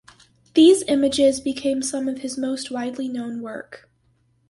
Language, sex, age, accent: English, female, under 19, United States English